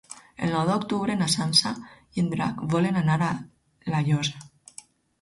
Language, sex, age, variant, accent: Catalan, female, 40-49, Alacantí, valencià